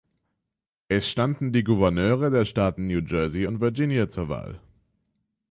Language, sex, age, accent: German, male, under 19, Deutschland Deutsch; Österreichisches Deutsch